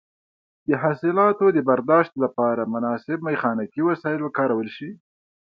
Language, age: Pashto, 19-29